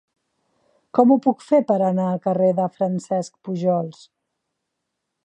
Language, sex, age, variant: Catalan, female, 40-49, Central